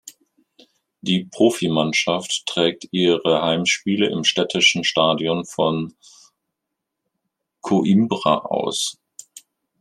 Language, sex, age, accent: German, male, 50-59, Deutschland Deutsch